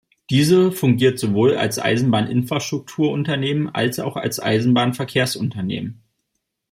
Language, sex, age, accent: German, male, 30-39, Deutschland Deutsch